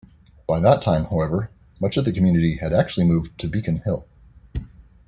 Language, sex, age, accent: English, male, 19-29, United States English